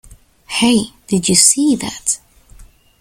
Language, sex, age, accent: English, female, under 19, England English